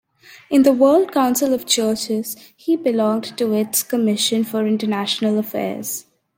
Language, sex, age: English, female, under 19